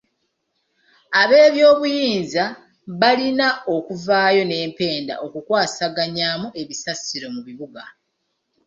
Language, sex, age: Ganda, female, 30-39